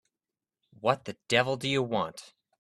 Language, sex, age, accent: English, male, 19-29, United States English